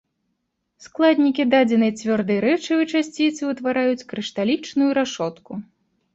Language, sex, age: Belarusian, female, 19-29